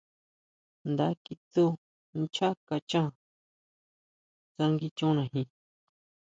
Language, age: Huautla Mazatec, 30-39